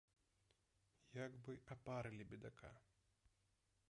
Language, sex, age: Belarusian, male, 19-29